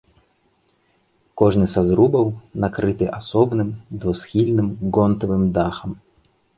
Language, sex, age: Belarusian, male, 30-39